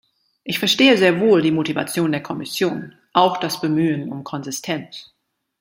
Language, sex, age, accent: German, female, 40-49, Deutschland Deutsch